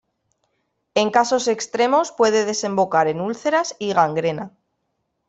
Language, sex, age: Spanish, female, 19-29